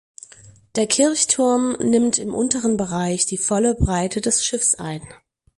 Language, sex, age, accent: German, female, 30-39, Deutschland Deutsch